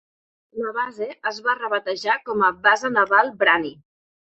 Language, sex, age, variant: Catalan, female, 30-39, Central